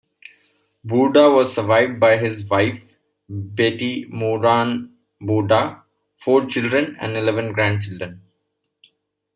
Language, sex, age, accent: English, male, 30-39, India and South Asia (India, Pakistan, Sri Lanka)